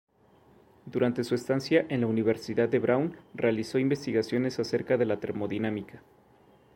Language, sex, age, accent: Spanish, male, 30-39, México